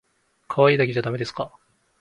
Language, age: Japanese, 19-29